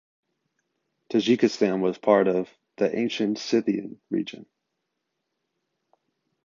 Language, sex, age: English, male, under 19